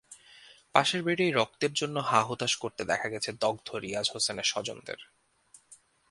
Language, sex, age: Bengali, male, 19-29